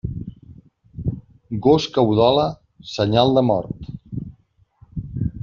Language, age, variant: Catalan, 40-49, Central